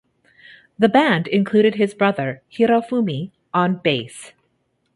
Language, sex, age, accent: English, female, 30-39, Canadian English